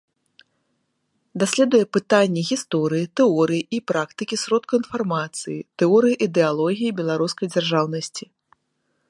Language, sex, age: Belarusian, female, 30-39